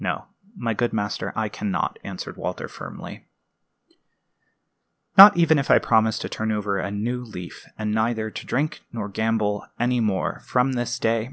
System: none